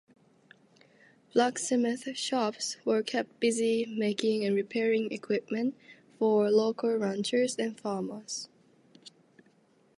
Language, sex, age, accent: English, female, 19-29, United States English